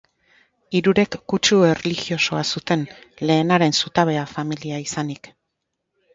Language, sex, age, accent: Basque, female, 60-69, Mendebalekoa (Araba, Bizkaia, Gipuzkoako mendebaleko herri batzuk)